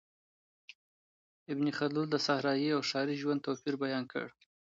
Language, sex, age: Pashto, male, 30-39